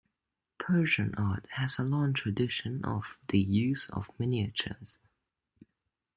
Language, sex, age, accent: English, male, under 19, Australian English